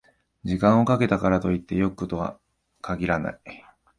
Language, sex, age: Japanese, male, 19-29